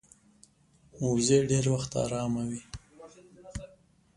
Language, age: Pashto, 19-29